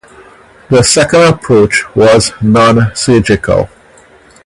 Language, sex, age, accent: English, male, 40-49, West Indies and Bermuda (Bahamas, Bermuda, Jamaica, Trinidad)